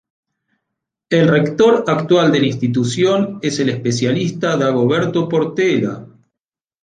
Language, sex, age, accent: Spanish, male, 50-59, Rioplatense: Argentina, Uruguay, este de Bolivia, Paraguay